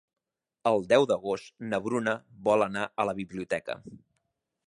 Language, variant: Catalan, Central